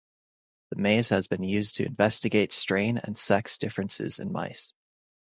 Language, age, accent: English, 19-29, United States English